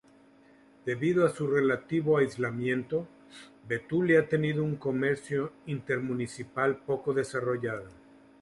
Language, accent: Spanish, México